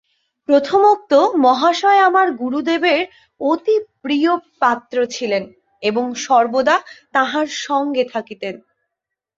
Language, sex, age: Bengali, female, 19-29